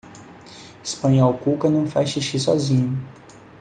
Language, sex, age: Portuguese, male, 30-39